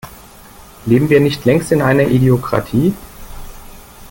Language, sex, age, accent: German, male, 40-49, Deutschland Deutsch